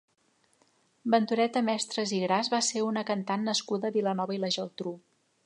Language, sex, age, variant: Catalan, female, 50-59, Central